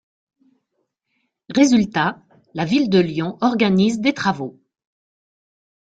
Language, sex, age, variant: French, female, 60-69, Français de métropole